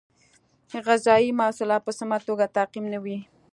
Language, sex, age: Pashto, female, 30-39